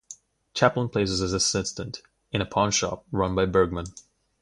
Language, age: English, 19-29